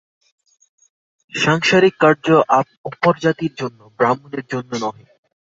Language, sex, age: Bengali, male, 19-29